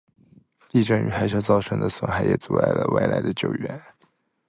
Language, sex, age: Chinese, male, 19-29